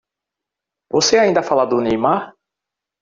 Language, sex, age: Portuguese, male, 30-39